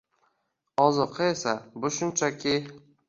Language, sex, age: Uzbek, male, 19-29